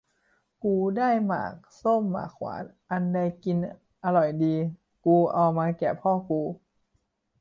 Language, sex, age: Thai, male, 19-29